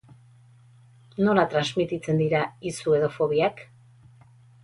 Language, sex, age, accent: Basque, female, 40-49, Erdialdekoa edo Nafarra (Gipuzkoa, Nafarroa)